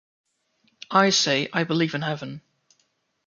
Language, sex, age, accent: English, male, 19-29, England English